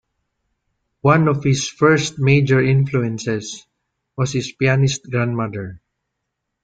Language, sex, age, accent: English, male, 40-49, Filipino